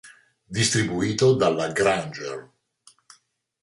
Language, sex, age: Italian, male, 60-69